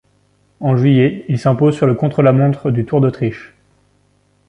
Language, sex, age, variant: French, male, 19-29, Français de métropole